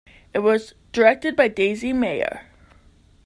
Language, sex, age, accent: English, female, 30-39, United States English